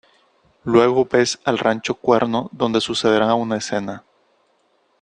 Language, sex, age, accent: Spanish, male, 30-39, México